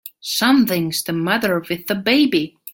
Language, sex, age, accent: English, female, 19-29, England English